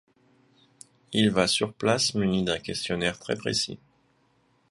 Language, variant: French, Français de métropole